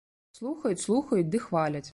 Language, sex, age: Belarusian, female, 30-39